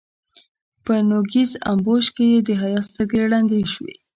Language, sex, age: Pashto, female, under 19